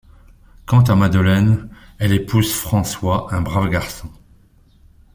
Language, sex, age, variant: French, male, 60-69, Français de métropole